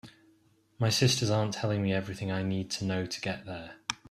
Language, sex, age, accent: English, male, 30-39, England English